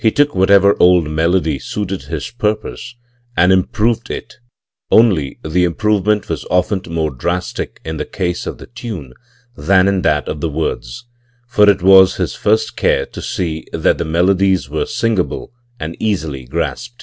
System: none